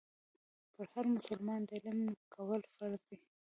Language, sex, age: Pashto, female, 19-29